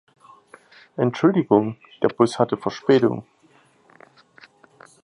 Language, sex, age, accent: German, male, 30-39, Deutschland Deutsch